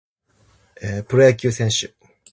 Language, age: English, 50-59